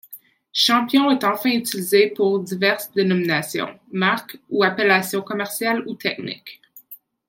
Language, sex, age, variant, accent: French, female, 19-29, Français d'Amérique du Nord, Français du Canada